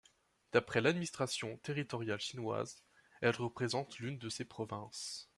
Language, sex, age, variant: French, male, 19-29, Français de métropole